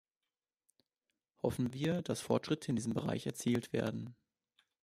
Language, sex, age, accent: German, male, 19-29, Deutschland Deutsch